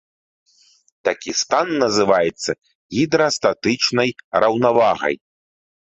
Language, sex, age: Belarusian, male, 30-39